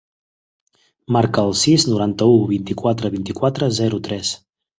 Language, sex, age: Catalan, male, 30-39